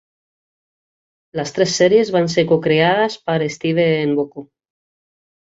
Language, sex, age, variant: Catalan, female, 40-49, Central